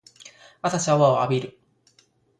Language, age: Japanese, 40-49